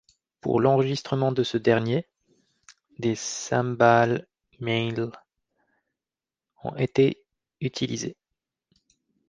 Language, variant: French, Français de métropole